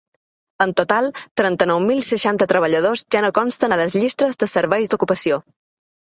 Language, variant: Catalan, Balear